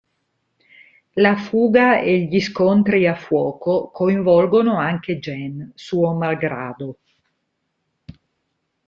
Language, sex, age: Italian, female, 40-49